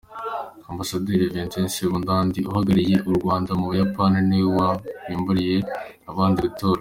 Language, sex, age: Kinyarwanda, male, under 19